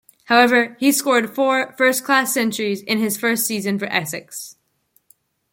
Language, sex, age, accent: English, female, under 19, United States English